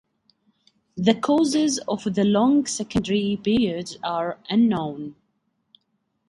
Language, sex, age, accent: English, female, 30-39, United States English